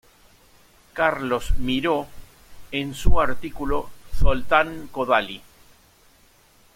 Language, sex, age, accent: Spanish, male, 60-69, Rioplatense: Argentina, Uruguay, este de Bolivia, Paraguay